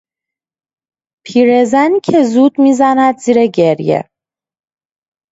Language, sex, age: Persian, female, 19-29